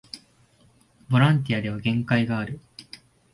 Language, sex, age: Japanese, male, 19-29